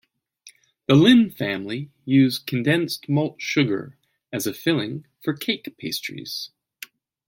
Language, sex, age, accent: English, male, 40-49, United States English